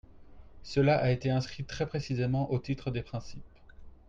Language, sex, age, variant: French, male, 30-39, Français de métropole